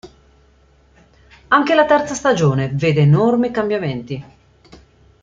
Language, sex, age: Italian, female, 50-59